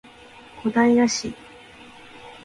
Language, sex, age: Japanese, female, 19-29